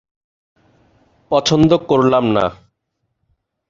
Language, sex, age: Bengali, male, 30-39